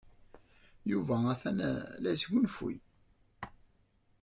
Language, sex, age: Kabyle, male, 19-29